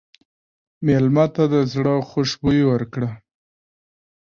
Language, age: Pashto, 19-29